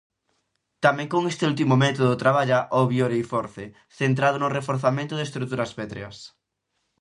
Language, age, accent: Galician, 19-29, Atlántico (seseo e gheada)